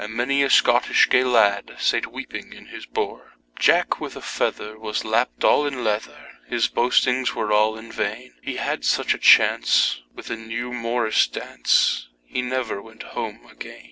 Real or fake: real